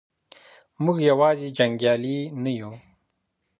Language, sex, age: Pashto, male, 30-39